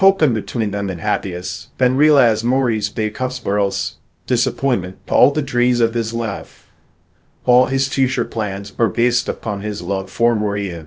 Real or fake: fake